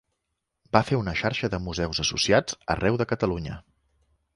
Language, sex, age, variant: Catalan, male, 40-49, Central